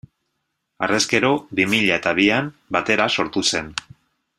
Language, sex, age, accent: Basque, male, 30-39, Mendebalekoa (Araba, Bizkaia, Gipuzkoako mendebaleko herri batzuk)